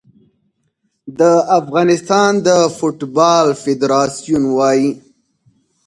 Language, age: Pashto, 19-29